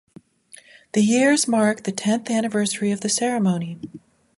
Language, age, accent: English, 40-49, United States English